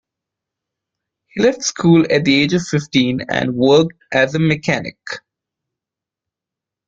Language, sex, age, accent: English, male, 19-29, India and South Asia (India, Pakistan, Sri Lanka)